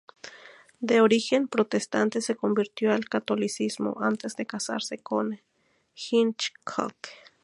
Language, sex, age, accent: Spanish, female, 30-39, México